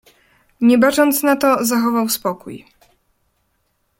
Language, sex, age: Polish, female, 19-29